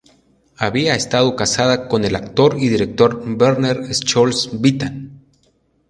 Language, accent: Spanish, América central